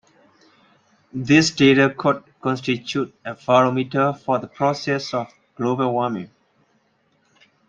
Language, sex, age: English, male, 40-49